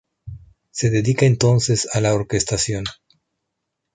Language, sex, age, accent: Spanish, male, 50-59, Rioplatense: Argentina, Uruguay, este de Bolivia, Paraguay